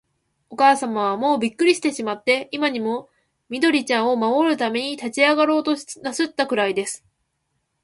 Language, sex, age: Japanese, female, 19-29